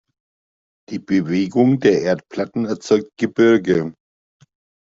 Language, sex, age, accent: German, male, 50-59, Deutschland Deutsch